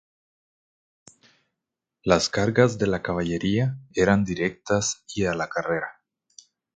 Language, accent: Spanish, América central